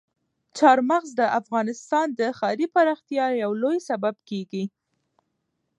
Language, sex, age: Pashto, female, under 19